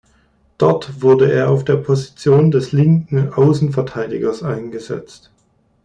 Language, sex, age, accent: German, male, 19-29, Deutschland Deutsch